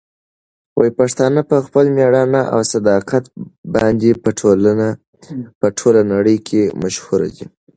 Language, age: Pashto, 19-29